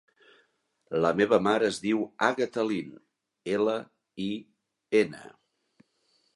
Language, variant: Catalan, Central